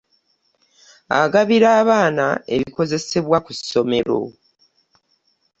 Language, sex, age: Ganda, female, 50-59